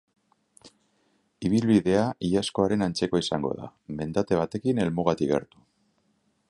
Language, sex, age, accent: Basque, male, 40-49, Mendebalekoa (Araba, Bizkaia, Gipuzkoako mendebaleko herri batzuk)